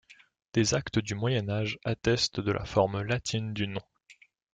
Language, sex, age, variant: French, male, 19-29, Français de métropole